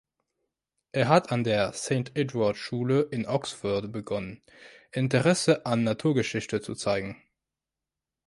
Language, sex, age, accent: German, male, 19-29, Französisch Deutsch